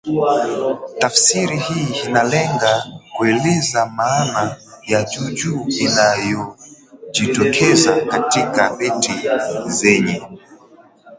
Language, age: Swahili, 19-29